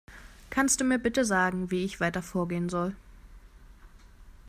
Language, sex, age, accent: German, female, 19-29, Deutschland Deutsch